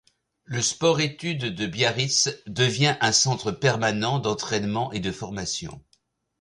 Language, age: French, 70-79